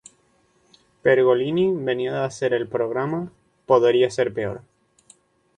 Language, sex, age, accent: Spanish, male, 19-29, España: Islas Canarias